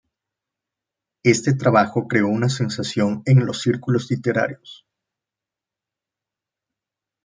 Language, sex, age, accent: Spanish, male, 30-39, México